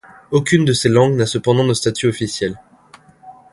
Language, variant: French, Français de métropole